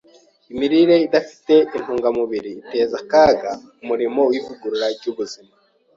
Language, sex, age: Kinyarwanda, male, 19-29